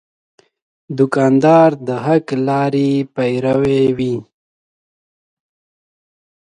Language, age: Pashto, 19-29